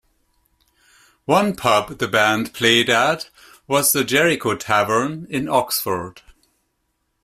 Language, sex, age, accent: English, male, 50-59, Canadian English